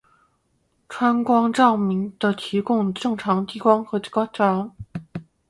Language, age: Chinese, 19-29